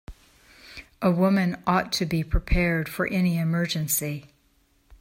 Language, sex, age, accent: English, female, 60-69, United States English